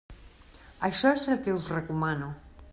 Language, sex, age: Catalan, female, 40-49